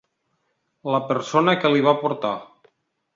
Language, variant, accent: Catalan, Nord-Occidental, nord-occidental